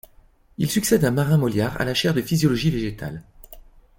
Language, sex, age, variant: French, male, 30-39, Français de métropole